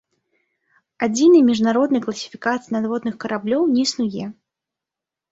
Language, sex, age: Belarusian, female, 30-39